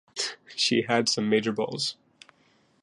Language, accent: English, United States English